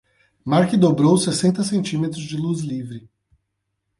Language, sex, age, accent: Portuguese, male, 19-29, Paulista